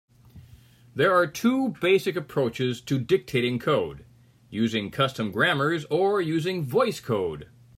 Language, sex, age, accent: English, male, 60-69, United States English